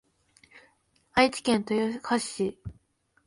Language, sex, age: Japanese, female, 19-29